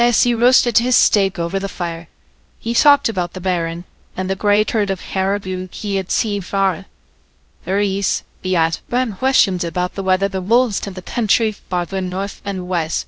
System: TTS, VITS